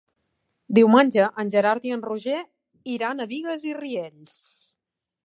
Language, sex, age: Catalan, female, 30-39